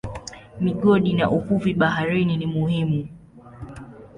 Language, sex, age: Swahili, female, 19-29